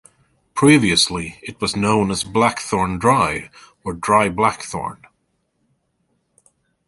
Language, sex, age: English, male, 40-49